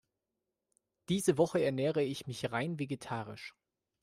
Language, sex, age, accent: German, male, 19-29, Deutschland Deutsch